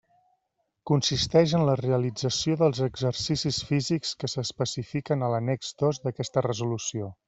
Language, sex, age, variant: Catalan, male, 40-49, Central